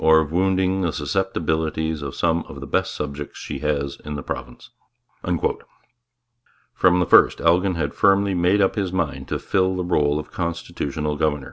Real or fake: real